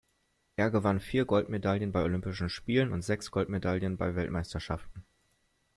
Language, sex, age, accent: German, male, 19-29, Deutschland Deutsch